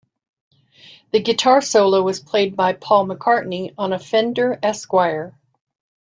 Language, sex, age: English, female, 60-69